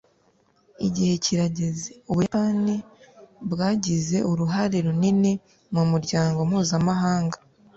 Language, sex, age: Kinyarwanda, female, 19-29